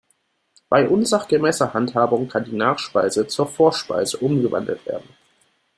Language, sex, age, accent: German, male, under 19, Deutschland Deutsch